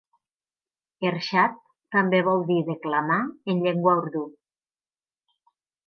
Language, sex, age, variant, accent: Catalan, female, 50-59, Nord-Occidental, Tortosí